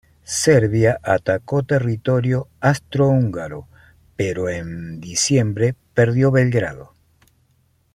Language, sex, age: Spanish, male, 50-59